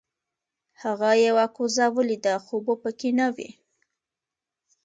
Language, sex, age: Pashto, female, 19-29